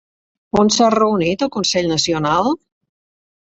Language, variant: Catalan, Central